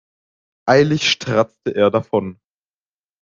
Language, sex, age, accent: German, male, under 19, Deutschland Deutsch